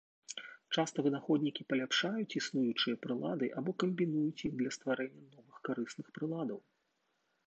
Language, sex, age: Belarusian, male, 40-49